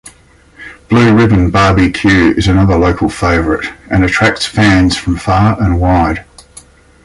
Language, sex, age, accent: English, male, 50-59, Australian English